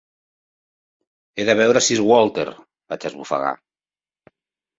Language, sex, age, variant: Catalan, male, 50-59, Central